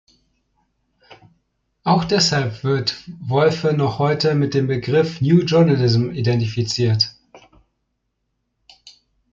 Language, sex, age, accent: German, male, 19-29, Deutschland Deutsch